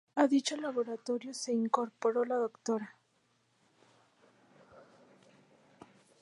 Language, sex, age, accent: Spanish, female, 19-29, México